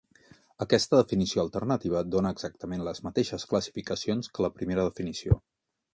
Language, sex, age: Catalan, male, 40-49